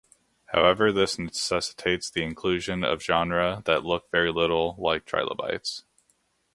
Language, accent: English, United States English